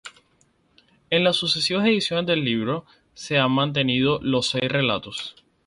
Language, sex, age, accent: Spanish, male, 19-29, Caribe: Cuba, Venezuela, Puerto Rico, República Dominicana, Panamá, Colombia caribeña, México caribeño, Costa del golfo de México